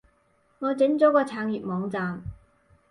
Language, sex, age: Cantonese, female, 30-39